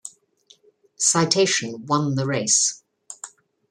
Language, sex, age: English, female, 60-69